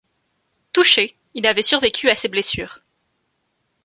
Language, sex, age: French, female, 19-29